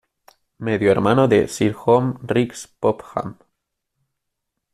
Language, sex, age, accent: Spanish, male, 19-29, España: Centro-Sur peninsular (Madrid, Toledo, Castilla-La Mancha)